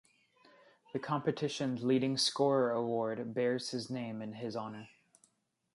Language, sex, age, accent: English, male, 19-29, United States English